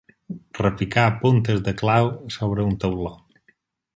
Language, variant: Catalan, Balear